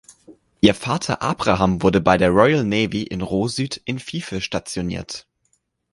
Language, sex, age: German, male, 19-29